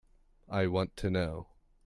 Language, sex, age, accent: English, male, under 19, United States English